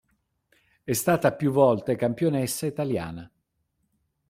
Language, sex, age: Italian, male, 50-59